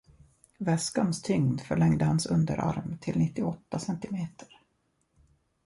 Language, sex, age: Swedish, male, 30-39